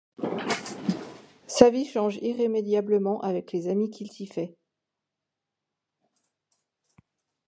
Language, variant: French, Français de métropole